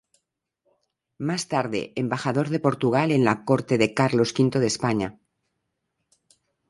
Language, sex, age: Spanish, female, 50-59